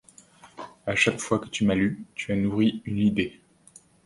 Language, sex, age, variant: French, male, 30-39, Français de métropole